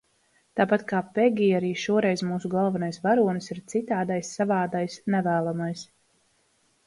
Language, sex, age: Latvian, female, 30-39